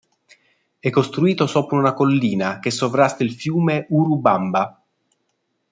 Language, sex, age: Italian, male, 40-49